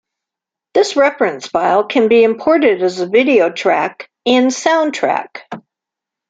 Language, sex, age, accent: English, female, 50-59, United States English